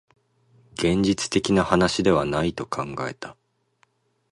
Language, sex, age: Japanese, male, 19-29